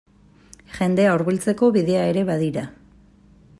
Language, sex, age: Basque, female, 30-39